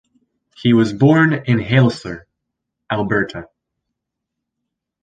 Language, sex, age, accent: English, male, under 19, United States English